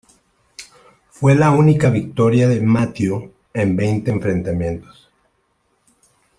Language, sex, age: Spanish, male, 30-39